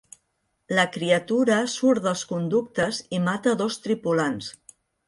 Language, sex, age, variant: Catalan, female, 50-59, Central